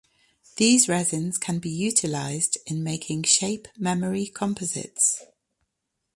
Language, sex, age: English, female, 50-59